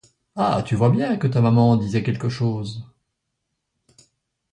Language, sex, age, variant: French, male, 60-69, Français de métropole